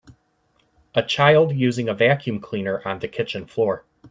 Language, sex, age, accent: English, male, 19-29, United States English